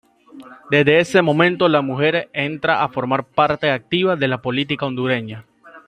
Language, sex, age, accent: Spanish, male, under 19, América central